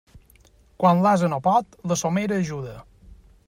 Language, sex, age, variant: Catalan, male, 40-49, Balear